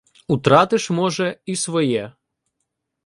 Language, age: Ukrainian, 19-29